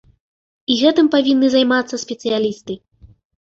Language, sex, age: Belarusian, female, 19-29